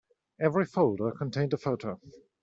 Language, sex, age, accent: English, male, 19-29, England English